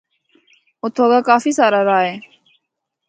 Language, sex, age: Northern Hindko, female, 19-29